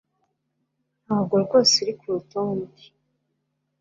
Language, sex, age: Kinyarwanda, female, 19-29